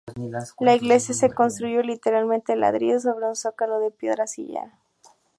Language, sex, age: Spanish, female, 19-29